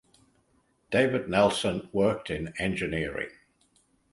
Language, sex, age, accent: English, male, 70-79, England English